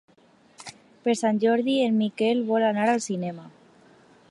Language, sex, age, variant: Catalan, female, under 19, Alacantí